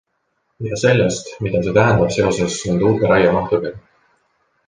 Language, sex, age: Estonian, male, 40-49